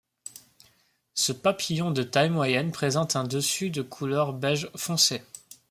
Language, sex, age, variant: French, male, 19-29, Français de métropole